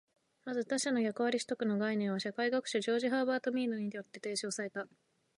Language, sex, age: Japanese, female, under 19